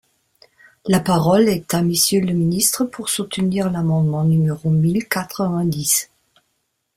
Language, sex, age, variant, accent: French, female, 50-59, Français d'Europe, Français d’Allemagne